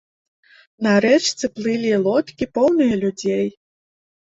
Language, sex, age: Belarusian, female, 30-39